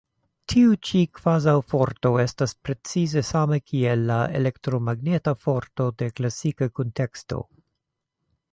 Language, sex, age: Esperanto, male, 70-79